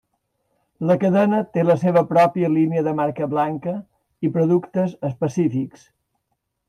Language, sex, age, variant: Catalan, male, 60-69, Balear